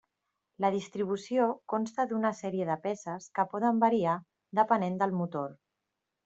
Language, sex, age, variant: Catalan, female, 40-49, Central